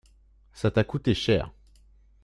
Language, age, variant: French, 19-29, Français de métropole